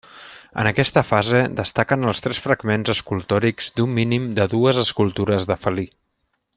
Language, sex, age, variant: Catalan, male, 30-39, Central